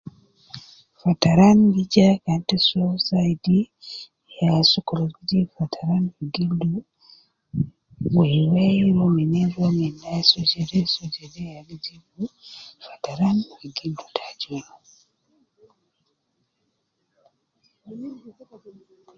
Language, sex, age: Nubi, female, 60-69